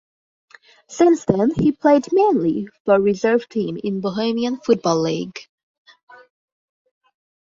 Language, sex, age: English, female, 19-29